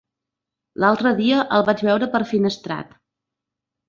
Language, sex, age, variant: Catalan, female, 40-49, Central